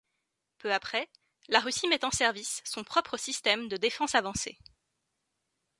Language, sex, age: French, female, 19-29